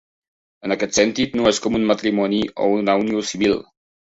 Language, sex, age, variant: Catalan, male, 19-29, Septentrional